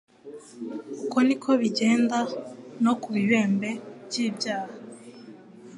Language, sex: Kinyarwanda, female